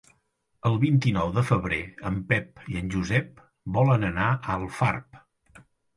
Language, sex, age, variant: Catalan, male, 50-59, Central